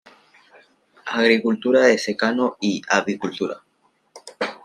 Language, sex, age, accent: Spanish, male, under 19, Andino-Pacífico: Colombia, Perú, Ecuador, oeste de Bolivia y Venezuela andina